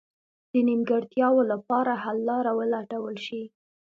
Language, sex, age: Pashto, female, 19-29